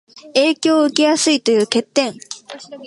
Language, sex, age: Japanese, female, under 19